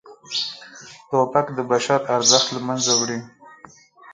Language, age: Pashto, 30-39